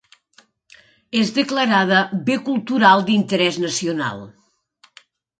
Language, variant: Catalan, Nord-Occidental